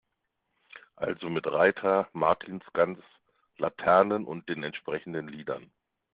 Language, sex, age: German, male, 40-49